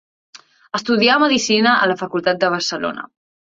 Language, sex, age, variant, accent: Catalan, female, 19-29, Central, Barceloní